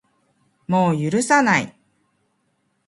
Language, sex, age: Japanese, female, 40-49